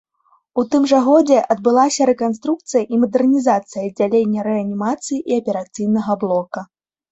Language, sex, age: Belarusian, female, 19-29